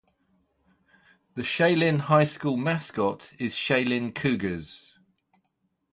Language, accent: English, England English